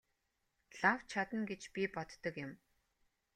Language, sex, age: Mongolian, female, 30-39